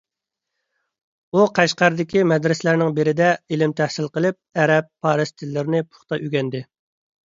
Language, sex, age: Uyghur, male, 30-39